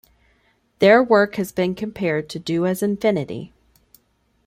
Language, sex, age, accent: English, female, 30-39, United States English